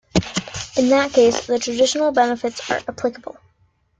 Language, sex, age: English, female, under 19